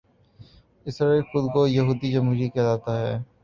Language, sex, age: Urdu, male, 19-29